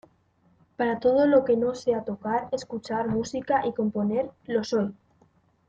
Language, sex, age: Spanish, female, under 19